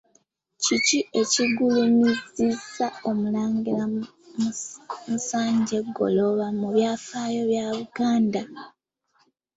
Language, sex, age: Ganda, female, under 19